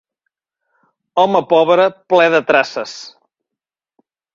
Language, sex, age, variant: Catalan, male, 60-69, Central